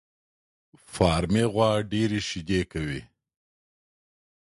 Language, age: Pashto, 50-59